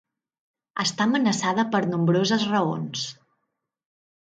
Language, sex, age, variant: Catalan, female, 19-29, Central